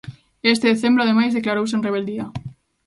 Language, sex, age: Galician, female, 19-29